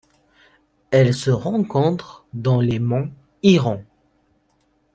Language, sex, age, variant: French, male, under 19, Français de métropole